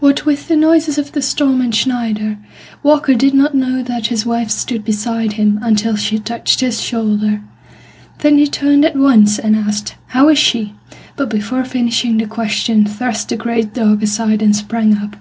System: none